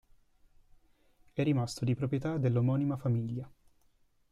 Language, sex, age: Italian, male, 19-29